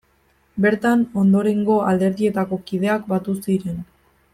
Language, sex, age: Basque, female, 19-29